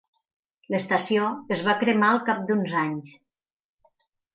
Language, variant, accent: Catalan, Nord-Occidental, Tortosí